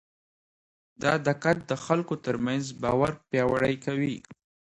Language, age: Pashto, 19-29